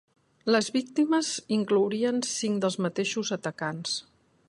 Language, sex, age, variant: Catalan, female, 50-59, Central